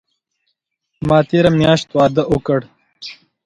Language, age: Pashto, 19-29